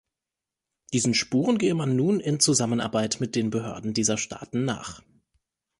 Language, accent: German, Deutschland Deutsch